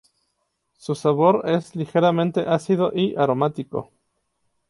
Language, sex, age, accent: Spanish, male, 30-39, México